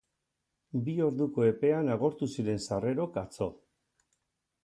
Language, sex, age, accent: Basque, male, 60-69, Mendebalekoa (Araba, Bizkaia, Gipuzkoako mendebaleko herri batzuk)